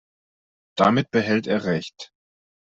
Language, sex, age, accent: German, male, 30-39, Deutschland Deutsch